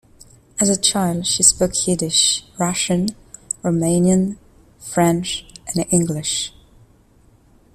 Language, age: English, 19-29